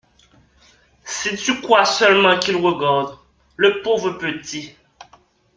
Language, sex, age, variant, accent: French, male, 19-29, Français d'Amérique du Nord, Français du Canada